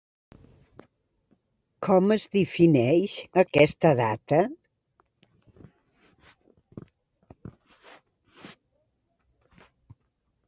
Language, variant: Catalan, Central